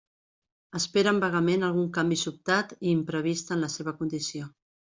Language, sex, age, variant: Catalan, female, 50-59, Central